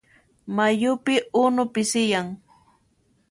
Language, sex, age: Puno Quechua, female, 19-29